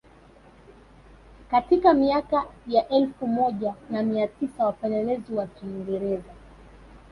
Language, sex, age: Swahili, female, 30-39